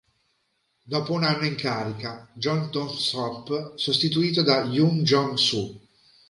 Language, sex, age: Italian, male, 40-49